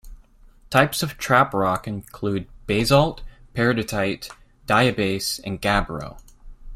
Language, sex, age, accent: English, male, 19-29, United States English